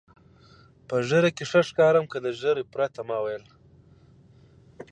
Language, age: Pashto, 19-29